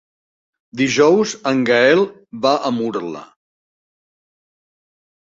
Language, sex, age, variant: Catalan, male, 60-69, Central